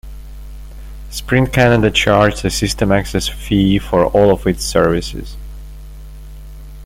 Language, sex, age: English, male, 30-39